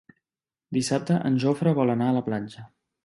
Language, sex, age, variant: Catalan, male, 30-39, Central